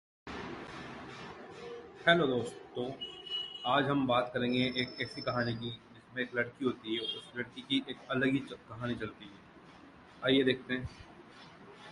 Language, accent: English, India and South Asia (India, Pakistan, Sri Lanka)